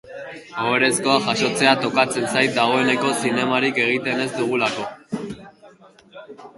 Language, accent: Basque, Erdialdekoa edo Nafarra (Gipuzkoa, Nafarroa)